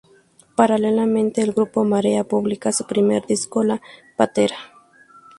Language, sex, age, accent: Spanish, female, 19-29, México